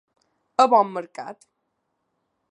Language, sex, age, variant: Catalan, female, under 19, Balear